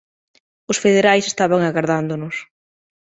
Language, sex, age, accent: Galician, female, 19-29, Normativo (estándar)